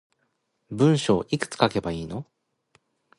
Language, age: Japanese, 40-49